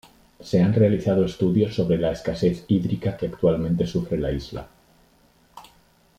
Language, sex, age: Spanish, male, 50-59